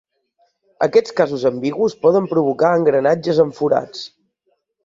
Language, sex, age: Catalan, male, 30-39